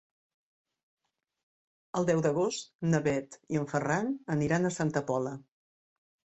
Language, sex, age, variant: Catalan, female, 50-59, Central